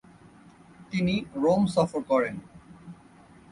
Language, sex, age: Bengali, male, 19-29